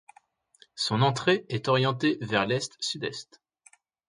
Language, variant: French, Français de métropole